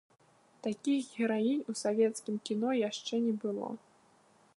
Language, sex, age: Belarusian, female, 19-29